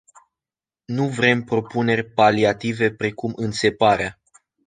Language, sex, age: Romanian, male, 19-29